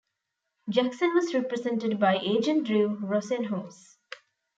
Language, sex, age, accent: English, female, 19-29, India and South Asia (India, Pakistan, Sri Lanka)